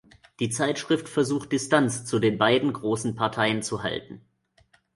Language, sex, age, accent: German, male, 19-29, Deutschland Deutsch